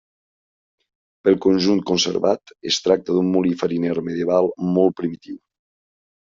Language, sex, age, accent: Catalan, male, 40-49, valencià